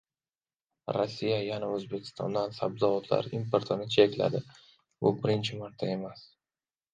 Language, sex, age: Uzbek, male, under 19